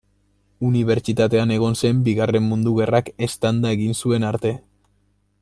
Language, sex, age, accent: Basque, male, 19-29, Mendebalekoa (Araba, Bizkaia, Gipuzkoako mendebaleko herri batzuk)